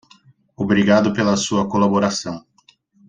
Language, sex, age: Portuguese, male, 30-39